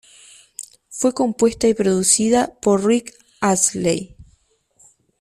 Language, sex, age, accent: Spanish, female, 19-29, Rioplatense: Argentina, Uruguay, este de Bolivia, Paraguay